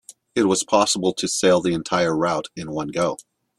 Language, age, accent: English, 40-49, United States English